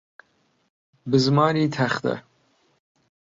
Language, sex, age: Central Kurdish, male, 30-39